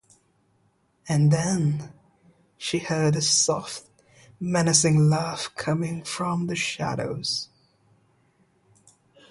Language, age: English, 19-29